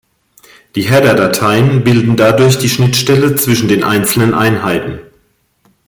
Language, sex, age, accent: German, female, 50-59, Deutschland Deutsch